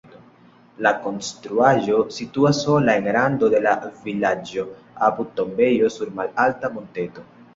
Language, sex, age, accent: Esperanto, male, 19-29, Internacia